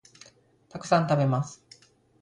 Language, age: Japanese, 40-49